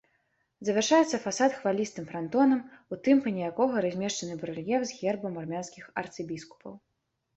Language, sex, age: Belarusian, female, 19-29